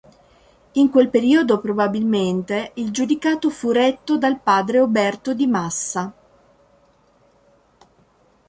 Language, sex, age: Italian, female, 50-59